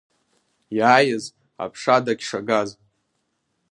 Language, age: Abkhazian, under 19